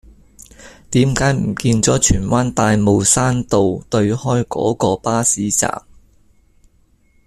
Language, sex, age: Cantonese, male, 50-59